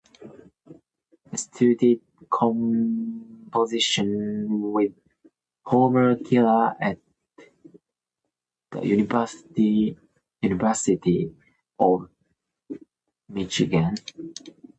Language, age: English, 19-29